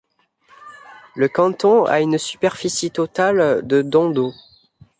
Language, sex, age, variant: French, male, under 19, Français de métropole